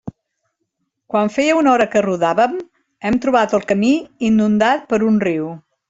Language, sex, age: Catalan, female, 60-69